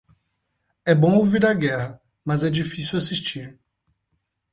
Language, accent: Portuguese, Paulista